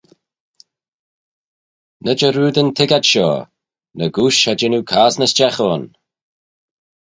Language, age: Manx, 40-49